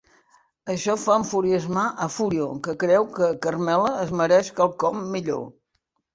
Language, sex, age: Catalan, female, 70-79